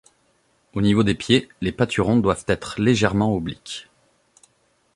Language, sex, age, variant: French, male, 30-39, Français de métropole